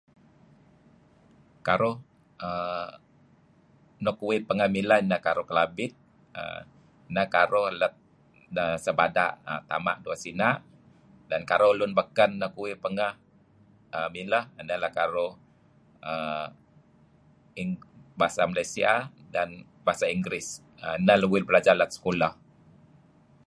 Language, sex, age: Kelabit, male, 50-59